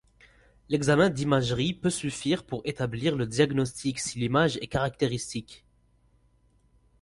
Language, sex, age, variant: French, male, 19-29, Français du nord de l'Afrique